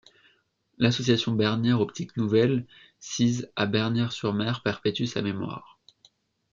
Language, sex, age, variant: French, male, under 19, Français de métropole